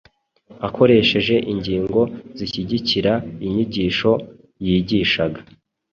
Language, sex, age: Kinyarwanda, male, 30-39